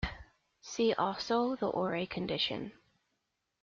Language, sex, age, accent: English, female, under 19, United States English